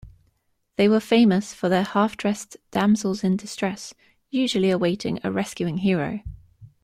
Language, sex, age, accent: English, female, 19-29, England English